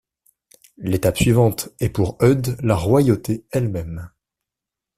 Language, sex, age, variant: French, male, 19-29, Français de métropole